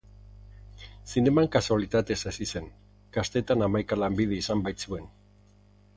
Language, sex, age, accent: Basque, male, 50-59, Erdialdekoa edo Nafarra (Gipuzkoa, Nafarroa)